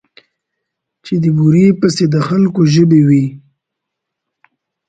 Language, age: Pashto, 19-29